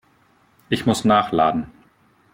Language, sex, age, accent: German, male, 30-39, Deutschland Deutsch